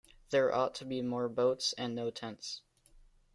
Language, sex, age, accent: English, male, 19-29, United States English